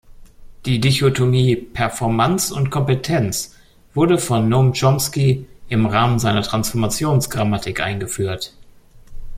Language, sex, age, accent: German, male, 30-39, Deutschland Deutsch